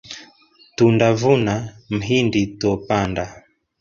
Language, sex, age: Swahili, male, 30-39